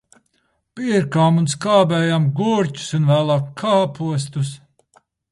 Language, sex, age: Latvian, male, 40-49